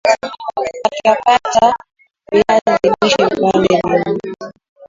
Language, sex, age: Swahili, female, 19-29